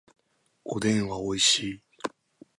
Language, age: Japanese, 19-29